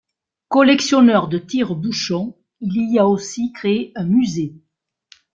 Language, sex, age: French, female, 60-69